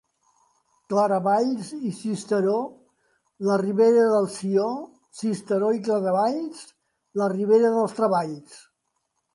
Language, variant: Catalan, Central